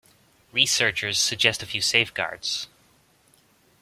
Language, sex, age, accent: English, male, 30-39, Irish English